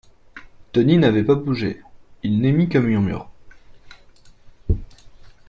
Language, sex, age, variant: French, male, 30-39, Français de métropole